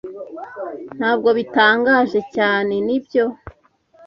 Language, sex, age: Kinyarwanda, female, 19-29